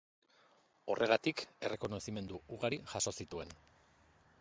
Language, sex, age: Basque, male, 40-49